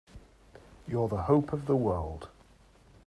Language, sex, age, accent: English, male, 30-39, England English